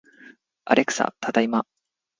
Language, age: Japanese, 30-39